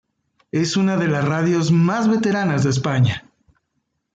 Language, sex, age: Spanish, male, 40-49